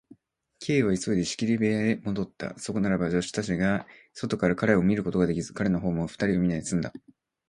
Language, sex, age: Japanese, male, 19-29